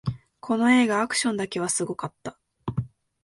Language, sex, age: Japanese, female, under 19